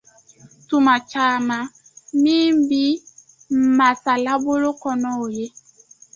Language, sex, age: Dyula, female, 19-29